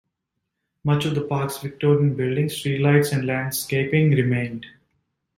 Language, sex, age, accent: English, male, 19-29, United States English